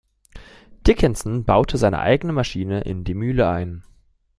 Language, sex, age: German, male, 19-29